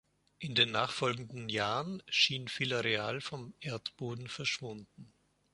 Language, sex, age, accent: German, male, 50-59, Österreichisches Deutsch